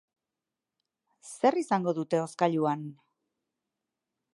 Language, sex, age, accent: Basque, female, 30-39, Erdialdekoa edo Nafarra (Gipuzkoa, Nafarroa)